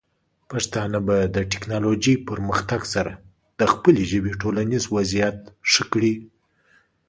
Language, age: Pashto, 30-39